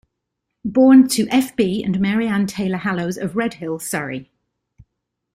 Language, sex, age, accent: English, female, 40-49, England English